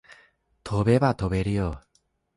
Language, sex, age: Japanese, male, under 19